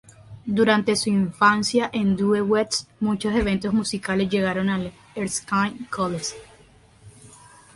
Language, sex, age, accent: Spanish, female, 19-29, Caribe: Cuba, Venezuela, Puerto Rico, República Dominicana, Panamá, Colombia caribeña, México caribeño, Costa del golfo de México